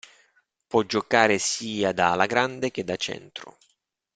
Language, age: Italian, 40-49